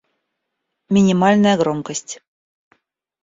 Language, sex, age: Russian, female, 40-49